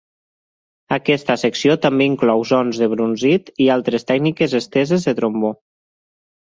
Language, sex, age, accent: Catalan, male, 30-39, valencià